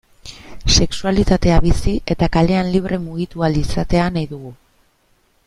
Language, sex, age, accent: Basque, female, 30-39, Mendebalekoa (Araba, Bizkaia, Gipuzkoako mendebaleko herri batzuk)